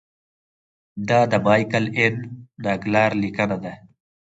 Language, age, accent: Pashto, 19-29, پکتیا ولایت، احمدزی